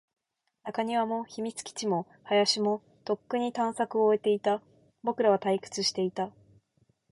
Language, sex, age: Japanese, female, 19-29